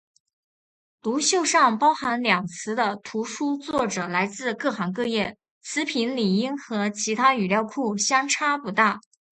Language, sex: Chinese, female